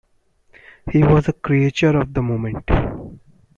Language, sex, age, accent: English, male, under 19, India and South Asia (India, Pakistan, Sri Lanka)